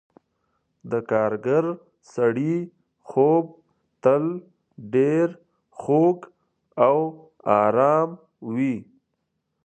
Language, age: Pashto, 19-29